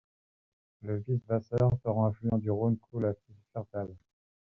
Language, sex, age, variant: French, male, 50-59, Français de métropole